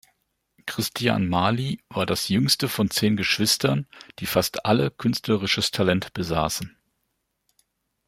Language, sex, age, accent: German, male, 50-59, Deutschland Deutsch